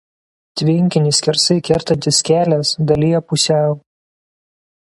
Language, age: Lithuanian, 19-29